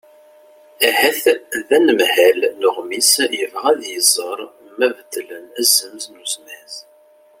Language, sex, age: Kabyle, male, 30-39